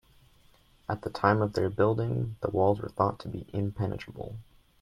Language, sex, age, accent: English, male, 19-29, United States English